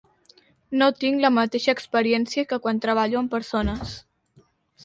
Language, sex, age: Catalan, male, 40-49